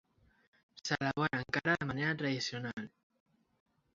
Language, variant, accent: Catalan, Central, central